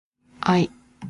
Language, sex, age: English, female, 19-29